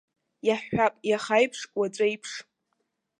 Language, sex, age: Abkhazian, female, 19-29